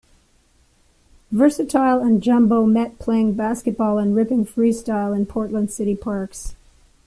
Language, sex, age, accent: English, female, 50-59, Canadian English